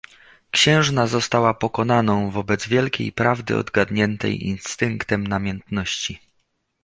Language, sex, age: Polish, male, 30-39